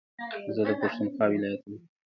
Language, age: Pashto, 19-29